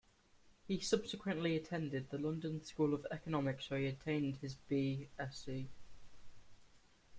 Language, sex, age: English, male, under 19